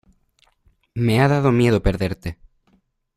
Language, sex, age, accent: Spanish, male, 19-29, España: Islas Canarias